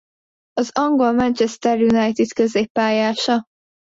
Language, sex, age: Hungarian, female, under 19